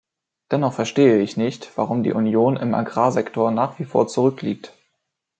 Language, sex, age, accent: German, male, under 19, Deutschland Deutsch